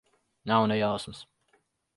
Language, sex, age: Latvian, male, 30-39